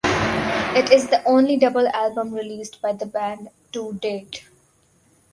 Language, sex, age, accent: English, female, under 19, India and South Asia (India, Pakistan, Sri Lanka)